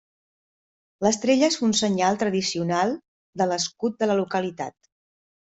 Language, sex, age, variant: Catalan, female, 50-59, Central